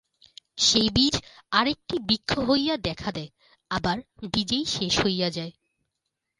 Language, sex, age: Bengali, female, 19-29